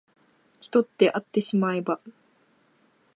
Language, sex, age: Japanese, female, 19-29